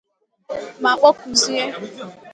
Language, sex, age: Igbo, female, 19-29